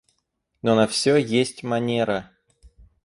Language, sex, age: Russian, male, 19-29